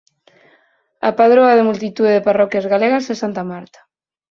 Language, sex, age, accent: Galician, female, 30-39, Normativo (estándar)